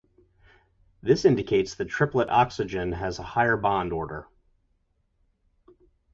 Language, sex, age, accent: English, male, 30-39, United States English